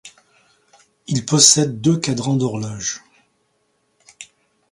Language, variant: French, Français de métropole